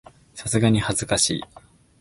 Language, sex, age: Japanese, male, 19-29